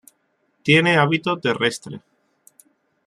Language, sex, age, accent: Spanish, male, 30-39, España: Islas Canarias